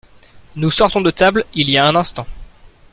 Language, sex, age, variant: French, male, 19-29, Français de métropole